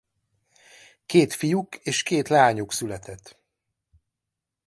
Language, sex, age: Hungarian, male, 50-59